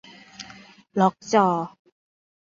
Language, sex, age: Thai, female, under 19